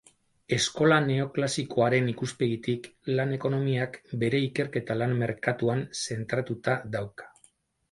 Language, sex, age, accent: Basque, male, 60-69, Mendebalekoa (Araba, Bizkaia, Gipuzkoako mendebaleko herri batzuk)